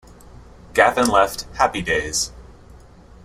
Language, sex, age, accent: English, male, 30-39, United States English